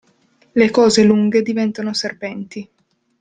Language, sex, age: Italian, female, 19-29